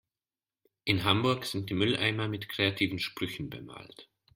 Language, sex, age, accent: German, male, 19-29, Österreichisches Deutsch